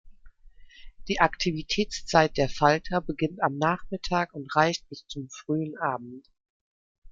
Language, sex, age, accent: German, female, 30-39, Deutschland Deutsch